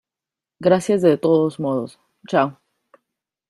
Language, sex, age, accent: Spanish, female, 30-39, Andino-Pacífico: Colombia, Perú, Ecuador, oeste de Bolivia y Venezuela andina